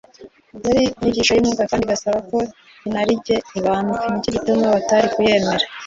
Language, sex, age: Kinyarwanda, female, 19-29